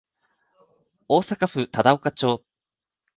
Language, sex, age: Japanese, male, 19-29